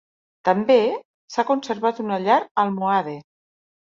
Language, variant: Catalan, Septentrional